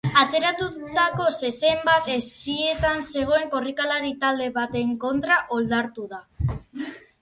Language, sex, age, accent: Basque, female, 40-49, Erdialdekoa edo Nafarra (Gipuzkoa, Nafarroa)